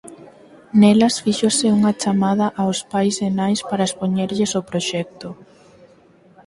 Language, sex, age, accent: Galician, female, under 19, Normativo (estándar)